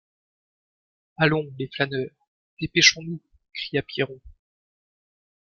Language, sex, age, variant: French, male, 30-39, Français de métropole